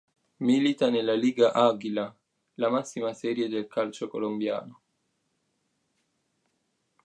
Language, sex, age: Italian, male, 19-29